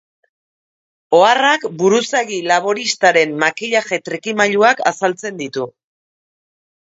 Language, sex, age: Basque, female, 40-49